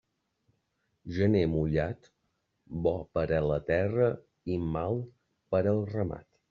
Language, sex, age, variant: Catalan, male, 40-49, Balear